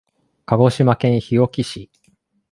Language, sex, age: Japanese, male, 19-29